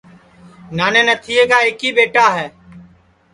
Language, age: Sansi, 19-29